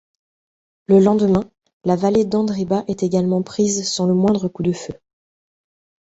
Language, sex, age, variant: French, female, 30-39, Français de métropole